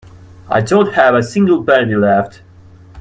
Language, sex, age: English, male, 19-29